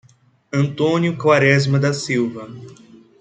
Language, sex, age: Portuguese, male, 30-39